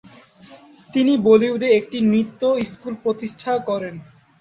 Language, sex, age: Bengali, male, 19-29